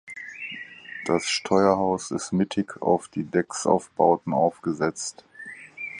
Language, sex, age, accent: German, male, 50-59, Deutschland Deutsch